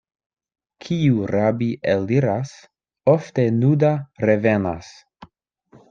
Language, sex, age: Esperanto, male, 19-29